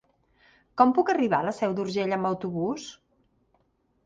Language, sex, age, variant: Catalan, female, 50-59, Central